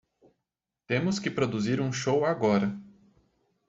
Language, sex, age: Portuguese, male, 19-29